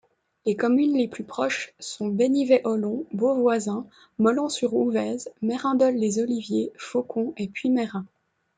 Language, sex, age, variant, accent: French, female, 30-39, Français d'Europe, Français de Suisse